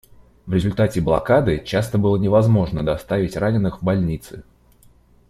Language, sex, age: Russian, male, 19-29